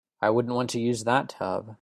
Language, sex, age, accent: English, male, 19-29, United States English